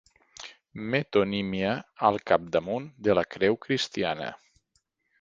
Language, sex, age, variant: Catalan, male, 40-49, Nord-Occidental